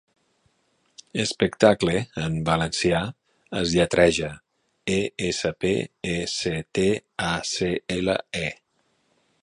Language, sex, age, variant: Catalan, male, 40-49, Central